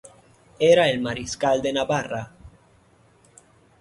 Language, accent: Spanish, América central; Caribe: Cuba, Venezuela, Puerto Rico, República Dominicana, Panamá, Colombia caribeña, México caribeño, Costa del golfo de México